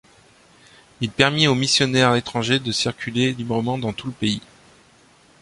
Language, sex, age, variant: French, male, 30-39, Français de métropole